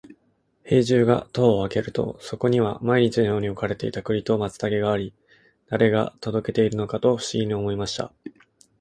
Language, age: Japanese, 19-29